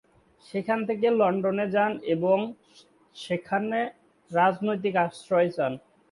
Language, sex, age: Bengali, male, 19-29